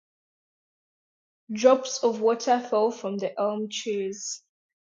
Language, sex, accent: English, female, Ugandan english